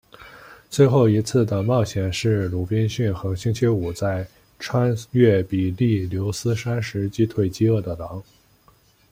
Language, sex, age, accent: Chinese, male, 19-29, 出生地：河南省